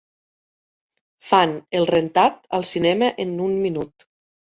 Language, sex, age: Catalan, female, 30-39